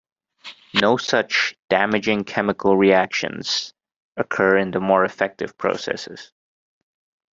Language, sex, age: English, male, 19-29